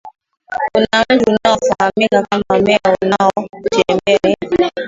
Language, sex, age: Swahili, female, 19-29